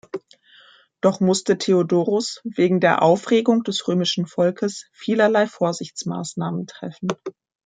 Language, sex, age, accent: German, female, 30-39, Deutschland Deutsch